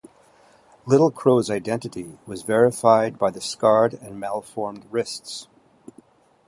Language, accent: English, United States English